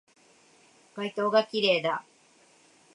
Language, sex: Japanese, female